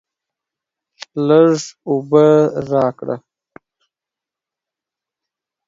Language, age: Pashto, 30-39